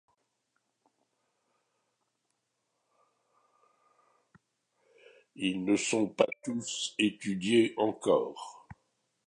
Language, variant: French, Français de métropole